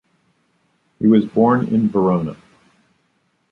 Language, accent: English, United States English